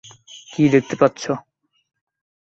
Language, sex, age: Bengali, male, 19-29